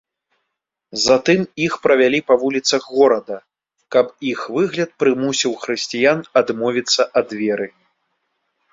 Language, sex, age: Belarusian, male, 40-49